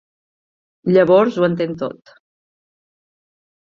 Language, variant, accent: Catalan, Central, central